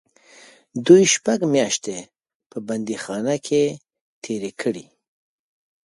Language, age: Pashto, 40-49